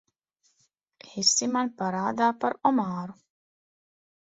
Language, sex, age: Latvian, female, 40-49